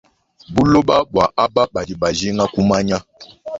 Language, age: Luba-Lulua, 19-29